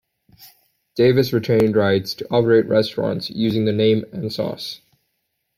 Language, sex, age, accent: English, male, 19-29, Canadian English